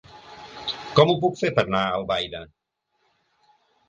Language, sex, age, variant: Catalan, male, 50-59, Central